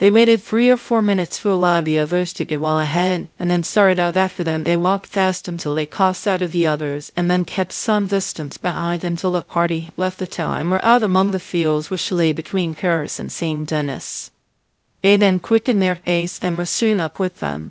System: TTS, VITS